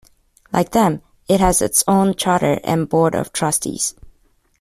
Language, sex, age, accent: English, female, 19-29, United States English